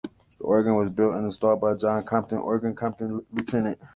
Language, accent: English, United States English